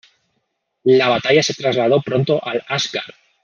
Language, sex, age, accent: Spanish, male, 19-29, España: Centro-Sur peninsular (Madrid, Toledo, Castilla-La Mancha)